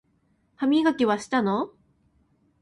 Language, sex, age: Japanese, female, 19-29